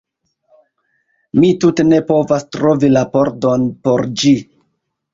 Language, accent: Esperanto, Internacia